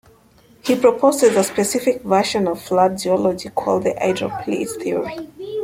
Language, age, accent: English, 30-39, England English